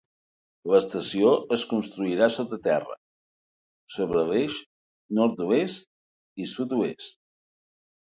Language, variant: Catalan, Septentrional